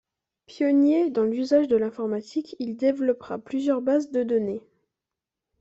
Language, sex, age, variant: French, female, 19-29, Français de métropole